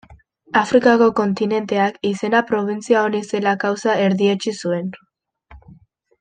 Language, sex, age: Basque, female, under 19